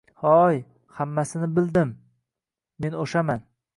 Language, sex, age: Uzbek, male, 19-29